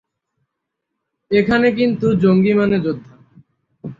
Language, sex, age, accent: Bengali, male, under 19, চলিত